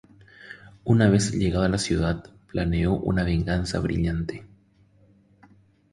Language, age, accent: Spanish, 30-39, Rioplatense: Argentina, Uruguay, este de Bolivia, Paraguay